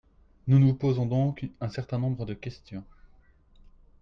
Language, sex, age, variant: French, male, 30-39, Français de métropole